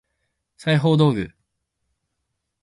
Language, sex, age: Japanese, male, under 19